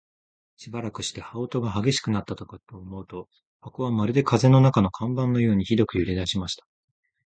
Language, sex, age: Japanese, male, 19-29